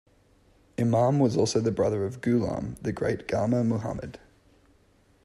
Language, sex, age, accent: English, male, 19-29, Australian English